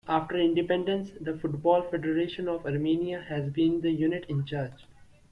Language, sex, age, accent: English, male, 19-29, India and South Asia (India, Pakistan, Sri Lanka)